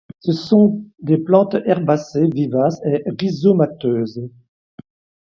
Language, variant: French, Français de métropole